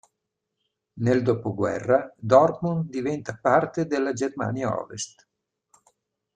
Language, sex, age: Italian, male, 60-69